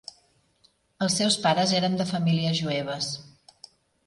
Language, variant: Catalan, Central